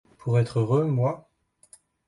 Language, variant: French, Français de métropole